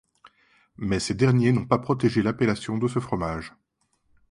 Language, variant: French, Français de métropole